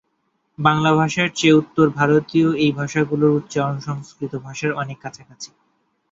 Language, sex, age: Bengali, male, 19-29